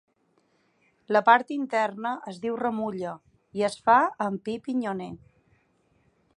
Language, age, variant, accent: Catalan, 30-39, Balear, balear; Palma